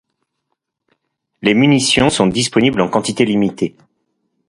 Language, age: French, 40-49